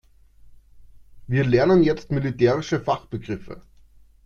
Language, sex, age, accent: German, male, 30-39, Österreichisches Deutsch